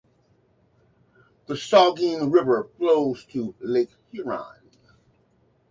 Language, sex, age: English, male, 60-69